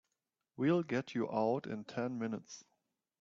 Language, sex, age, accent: English, male, 30-39, United States English